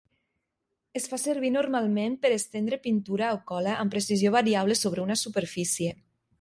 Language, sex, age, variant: Catalan, female, 30-39, Nord-Occidental